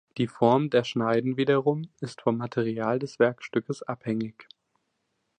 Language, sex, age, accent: German, male, 19-29, Deutschland Deutsch